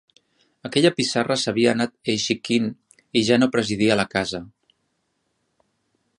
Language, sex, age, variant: Catalan, male, 40-49, Central